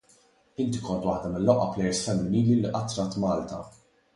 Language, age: Maltese, 19-29